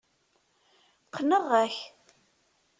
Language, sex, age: Kabyle, female, 30-39